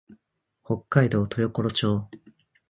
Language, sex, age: Japanese, male, 19-29